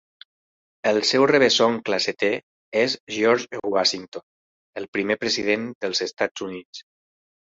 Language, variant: Catalan, Central